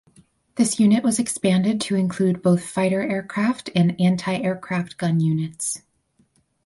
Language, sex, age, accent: English, female, 19-29, United States English